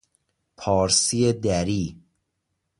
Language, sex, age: Persian, male, under 19